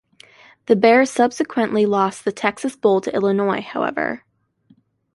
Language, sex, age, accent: English, female, 19-29, United States English